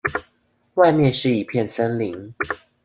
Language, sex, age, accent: Chinese, female, 19-29, 出生地：宜蘭縣